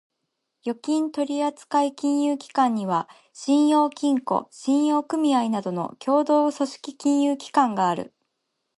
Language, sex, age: Japanese, female, 19-29